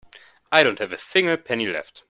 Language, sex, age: English, male, 19-29